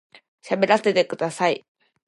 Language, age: Japanese, 19-29